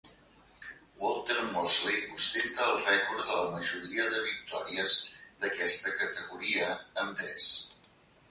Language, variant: Catalan, Central